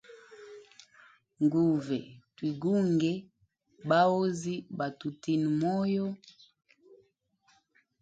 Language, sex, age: Hemba, female, 19-29